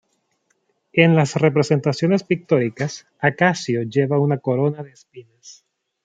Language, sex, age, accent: Spanish, male, 30-39, América central